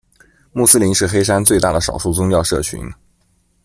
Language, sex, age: Chinese, male, under 19